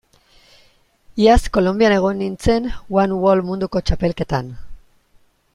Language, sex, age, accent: Basque, female, 19-29, Mendebalekoa (Araba, Bizkaia, Gipuzkoako mendebaleko herri batzuk)